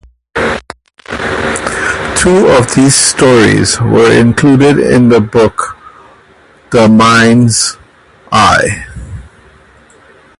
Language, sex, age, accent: English, male, 40-49, West Indies and Bermuda (Bahamas, Bermuda, Jamaica, Trinidad)